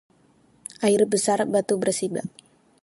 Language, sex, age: Indonesian, female, 19-29